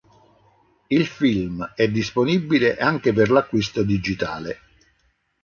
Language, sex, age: Italian, male, 50-59